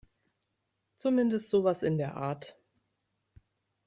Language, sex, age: German, female, 30-39